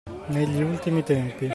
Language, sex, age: Italian, male, 40-49